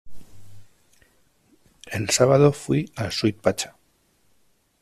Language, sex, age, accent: Spanish, male, 30-39, España: Norte peninsular (Asturias, Castilla y León, Cantabria, País Vasco, Navarra, Aragón, La Rioja, Guadalajara, Cuenca)